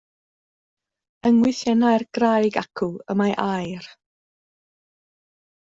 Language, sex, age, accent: Welsh, female, 50-59, Y Deyrnas Unedig Cymraeg